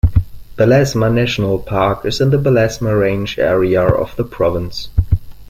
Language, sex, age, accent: English, male, 19-29, England English